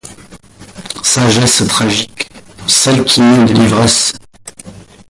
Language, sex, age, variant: French, male, 50-59, Français de métropole